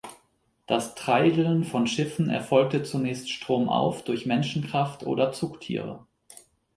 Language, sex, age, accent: German, male, 30-39, Deutschland Deutsch